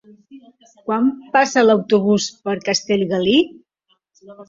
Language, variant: Catalan, Central